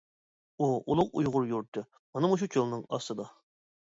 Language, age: Uyghur, 19-29